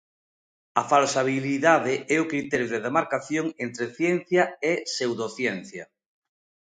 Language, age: Galician, 40-49